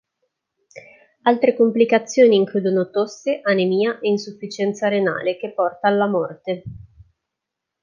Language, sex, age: Italian, female, 19-29